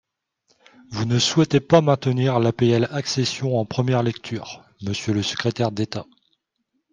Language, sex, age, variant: French, male, 30-39, Français de métropole